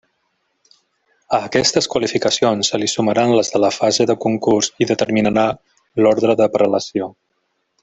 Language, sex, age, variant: Catalan, male, 40-49, Central